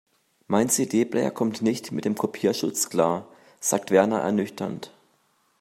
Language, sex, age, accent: German, male, 19-29, Deutschland Deutsch